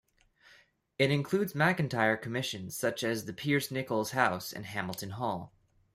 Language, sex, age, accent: English, male, 19-29, Canadian English